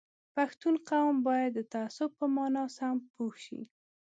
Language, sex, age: Pashto, female, 19-29